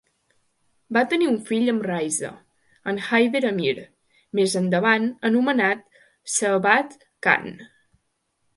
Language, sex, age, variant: Catalan, female, under 19, Central